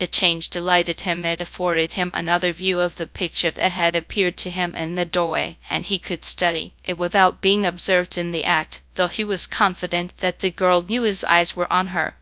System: TTS, GradTTS